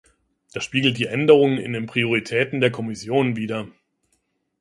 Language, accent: German, Deutschland Deutsch